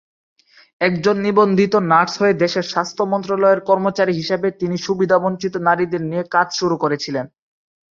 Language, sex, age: Bengali, male, 19-29